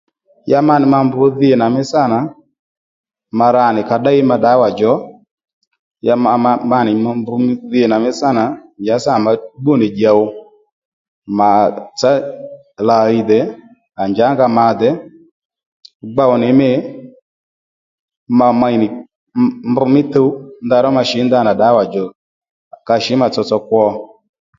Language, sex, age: Lendu, male, 30-39